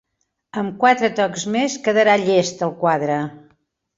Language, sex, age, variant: Catalan, female, 70-79, Central